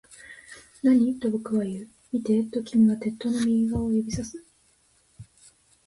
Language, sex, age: Japanese, female, 19-29